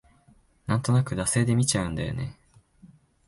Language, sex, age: Japanese, male, 19-29